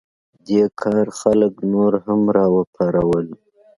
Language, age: Pashto, 19-29